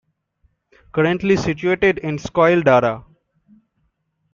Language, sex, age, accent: English, male, 19-29, India and South Asia (India, Pakistan, Sri Lanka)